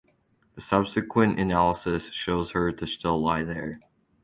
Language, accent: English, United States English